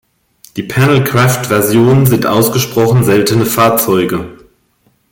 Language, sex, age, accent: German, female, 50-59, Deutschland Deutsch